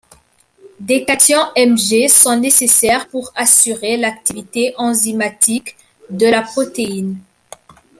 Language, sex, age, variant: French, female, 19-29, Français de métropole